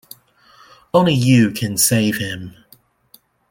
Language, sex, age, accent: English, male, 30-39, Canadian English